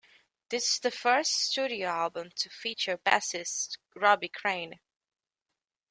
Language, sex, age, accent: English, female, 19-29, Welsh English